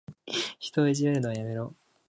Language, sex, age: Japanese, male, 19-29